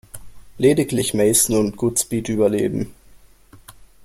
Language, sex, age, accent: German, male, under 19, Deutschland Deutsch